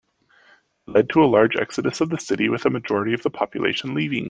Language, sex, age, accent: English, male, 30-39, United States English